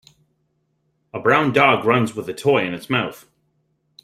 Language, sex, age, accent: English, male, 30-39, Canadian English